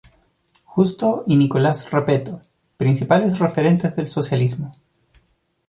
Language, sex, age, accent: Spanish, male, 30-39, Chileno: Chile, Cuyo